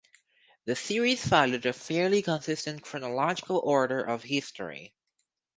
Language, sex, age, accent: English, female, 19-29, United States English